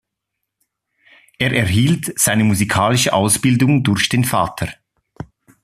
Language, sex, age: German, male, 30-39